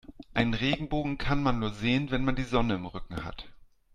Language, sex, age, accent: German, male, 40-49, Deutschland Deutsch